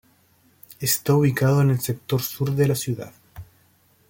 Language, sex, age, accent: Spanish, male, 30-39, Chileno: Chile, Cuyo